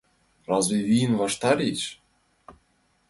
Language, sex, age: Mari, male, under 19